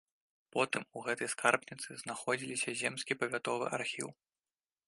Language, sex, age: Belarusian, male, 19-29